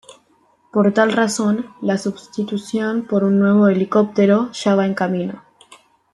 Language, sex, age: Spanish, female, 19-29